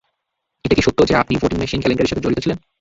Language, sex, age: Bengali, male, 19-29